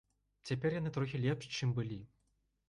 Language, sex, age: Belarusian, male, 19-29